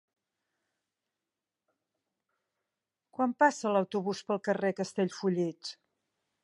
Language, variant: Catalan, Nord-Occidental